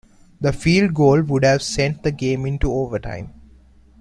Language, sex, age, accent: English, male, 19-29, England English